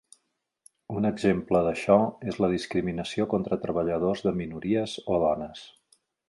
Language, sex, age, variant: Catalan, male, 40-49, Central